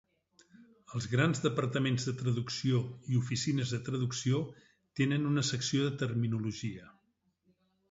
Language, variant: Catalan, Nord-Occidental